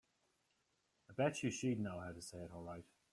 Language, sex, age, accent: English, male, 30-39, Irish English